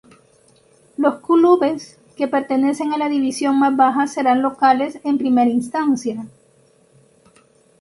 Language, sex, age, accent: Spanish, female, 19-29, América central